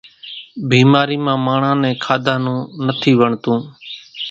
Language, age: Kachi Koli, 19-29